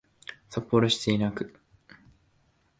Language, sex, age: Japanese, male, 19-29